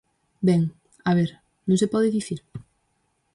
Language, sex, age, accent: Galician, female, 19-29, Oriental (común en zona oriental)